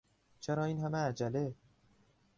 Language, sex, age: Persian, male, 19-29